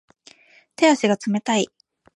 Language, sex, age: Japanese, female, 19-29